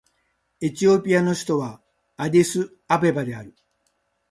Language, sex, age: Japanese, male, 60-69